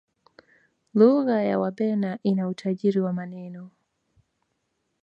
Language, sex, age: Swahili, female, 19-29